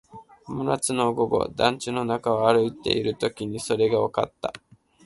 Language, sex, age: Japanese, male, 19-29